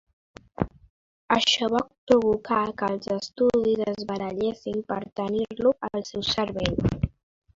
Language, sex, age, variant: Catalan, female, under 19, Central